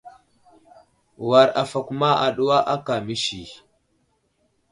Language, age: Wuzlam, 19-29